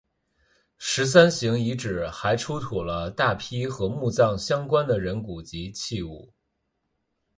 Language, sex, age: Chinese, male, 19-29